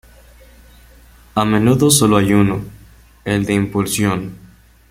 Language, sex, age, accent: Spanish, male, under 19, Caribe: Cuba, Venezuela, Puerto Rico, República Dominicana, Panamá, Colombia caribeña, México caribeño, Costa del golfo de México